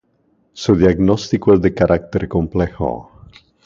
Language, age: Spanish, 50-59